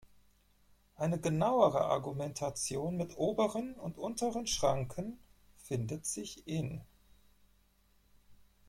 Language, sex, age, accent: German, male, 40-49, Deutschland Deutsch